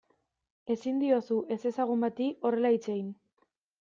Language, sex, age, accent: Basque, female, 19-29, Mendebalekoa (Araba, Bizkaia, Gipuzkoako mendebaleko herri batzuk)